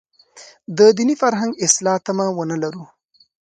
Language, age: Pashto, 19-29